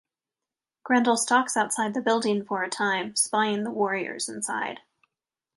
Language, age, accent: English, 19-29, United States English